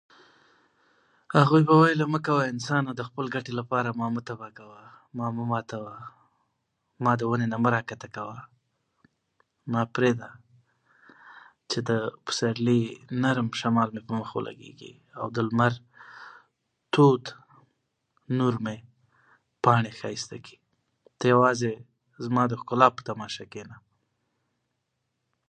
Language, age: Pashto, 19-29